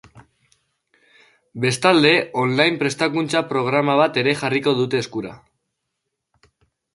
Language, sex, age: Basque, male, under 19